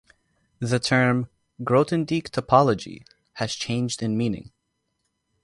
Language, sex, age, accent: English, male, 19-29, United States English